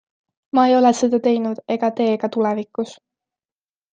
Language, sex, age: Estonian, female, 19-29